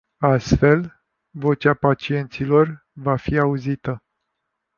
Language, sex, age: Romanian, male, 50-59